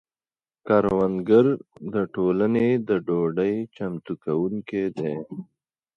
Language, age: Pashto, 30-39